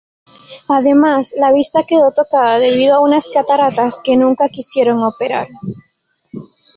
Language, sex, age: Spanish, female, 19-29